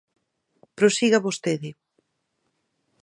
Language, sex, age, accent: Galician, female, 19-29, Central (gheada); Normativo (estándar)